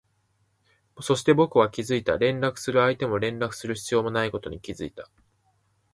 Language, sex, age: Japanese, male, 19-29